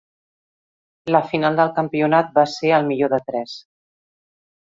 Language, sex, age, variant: Catalan, female, 40-49, Central